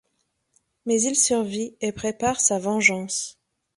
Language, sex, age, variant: French, female, 30-39, Français de métropole